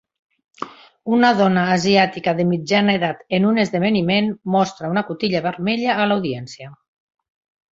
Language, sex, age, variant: Catalan, female, 60-69, Central